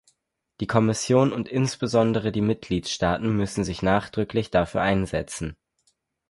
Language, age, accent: German, under 19, Deutschland Deutsch